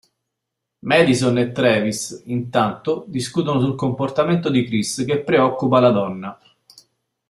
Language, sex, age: Italian, male, 30-39